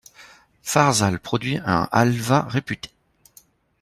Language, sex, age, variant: French, male, 40-49, Français de métropole